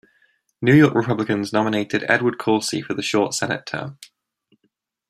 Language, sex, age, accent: English, male, 19-29, England English